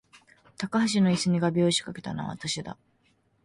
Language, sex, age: Japanese, female, 19-29